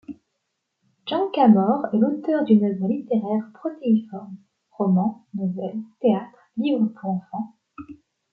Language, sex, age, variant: French, female, 19-29, Français de métropole